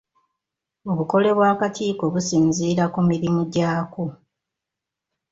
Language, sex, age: Ganda, female, 60-69